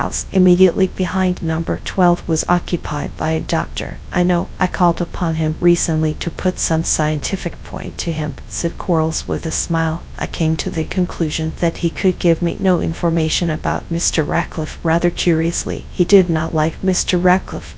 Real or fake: fake